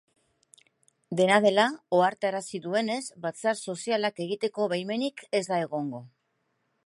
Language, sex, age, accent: Basque, female, 50-59, Mendebalekoa (Araba, Bizkaia, Gipuzkoako mendebaleko herri batzuk)